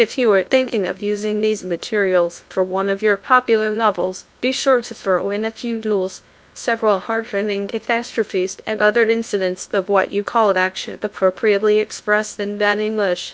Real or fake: fake